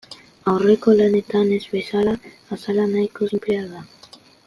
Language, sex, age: Basque, male, under 19